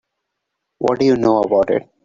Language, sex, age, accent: English, male, 19-29, India and South Asia (India, Pakistan, Sri Lanka)